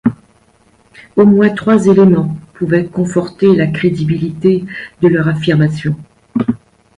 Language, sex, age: French, female, 60-69